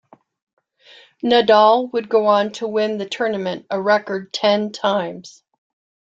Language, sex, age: English, female, 60-69